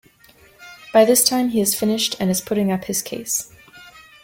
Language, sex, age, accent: English, female, 30-39, United States English